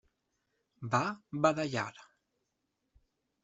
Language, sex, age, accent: Catalan, male, 30-39, valencià